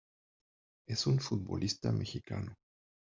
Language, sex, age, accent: Spanish, male, 40-49, México